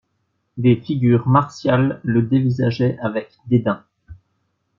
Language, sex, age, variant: French, male, 19-29, Français de métropole